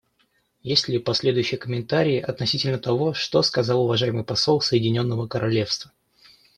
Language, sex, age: Russian, male, under 19